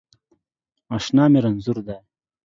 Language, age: Pashto, 19-29